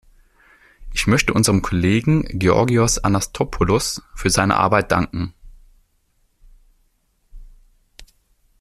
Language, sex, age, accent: German, male, 19-29, Deutschland Deutsch